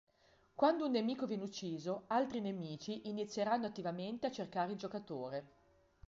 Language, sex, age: Italian, female, 50-59